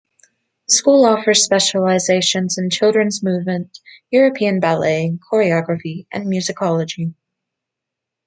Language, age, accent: English, 19-29, United States English